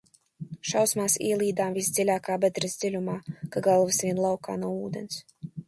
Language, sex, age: Latvian, female, under 19